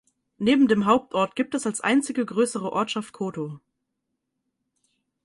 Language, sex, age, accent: German, female, 19-29, Deutschland Deutsch